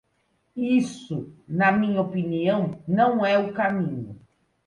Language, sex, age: Portuguese, female, 50-59